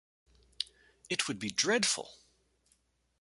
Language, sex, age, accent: English, male, 50-59, Canadian English